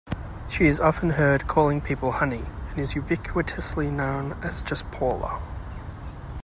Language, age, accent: English, 30-39, Australian English